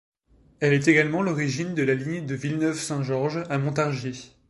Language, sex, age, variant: French, male, 19-29, Français de métropole